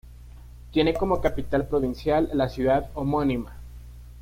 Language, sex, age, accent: Spanish, male, under 19, Andino-Pacífico: Colombia, Perú, Ecuador, oeste de Bolivia y Venezuela andina